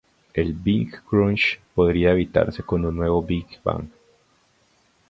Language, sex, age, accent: Spanish, male, 30-39, Andino-Pacífico: Colombia, Perú, Ecuador, oeste de Bolivia y Venezuela andina